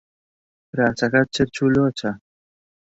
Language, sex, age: Central Kurdish, male, 30-39